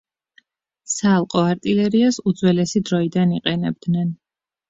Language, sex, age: Georgian, female, 30-39